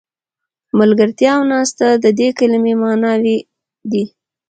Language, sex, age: Pashto, female, 19-29